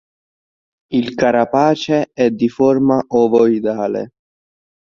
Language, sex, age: Italian, male, 19-29